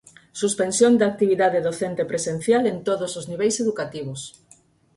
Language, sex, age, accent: Galician, female, 50-59, Normativo (estándar)